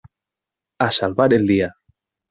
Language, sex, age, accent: Spanish, male, 30-39, España: Centro-Sur peninsular (Madrid, Toledo, Castilla-La Mancha)